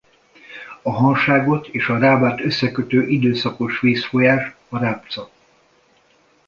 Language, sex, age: Hungarian, male, 60-69